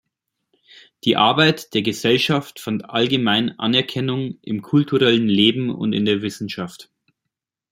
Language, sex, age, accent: German, male, 30-39, Deutschland Deutsch